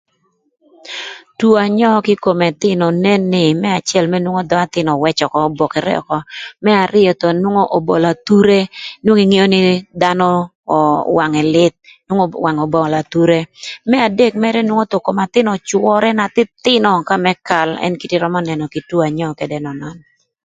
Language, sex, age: Thur, female, 50-59